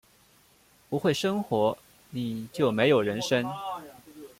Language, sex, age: Chinese, male, 19-29